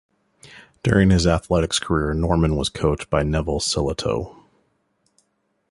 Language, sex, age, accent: English, male, 40-49, United States English